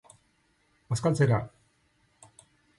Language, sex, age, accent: Basque, male, 50-59, Mendebalekoa (Araba, Bizkaia, Gipuzkoako mendebaleko herri batzuk)